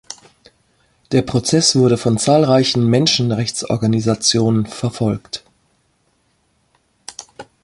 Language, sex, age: German, female, 50-59